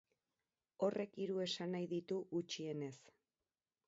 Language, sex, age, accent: Basque, female, 30-39, Erdialdekoa edo Nafarra (Gipuzkoa, Nafarroa)